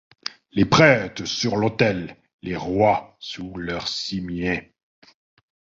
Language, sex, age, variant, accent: French, male, 40-49, Français d'Europe, Français de Suisse